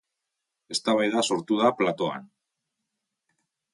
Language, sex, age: Basque, male, 40-49